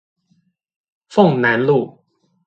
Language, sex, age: Chinese, male, 30-39